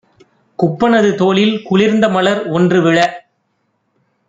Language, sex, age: Tamil, male, 30-39